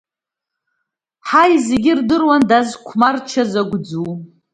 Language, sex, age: Abkhazian, female, 30-39